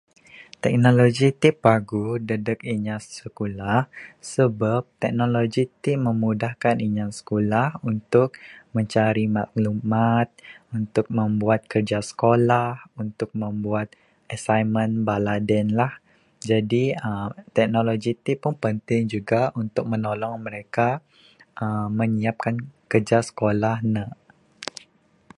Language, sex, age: Bukar-Sadung Bidayuh, male, 19-29